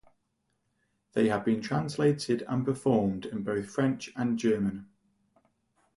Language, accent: English, England English